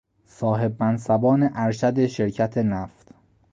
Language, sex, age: Persian, male, 19-29